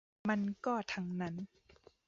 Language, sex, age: Thai, female, 30-39